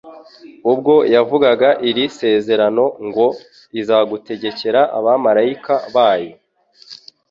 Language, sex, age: Kinyarwanda, female, 19-29